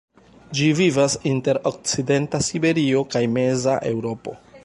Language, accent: Esperanto, Internacia